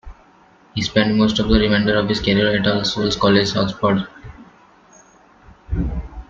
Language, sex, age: English, male, 19-29